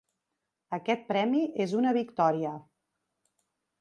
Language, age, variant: Catalan, 40-49, Central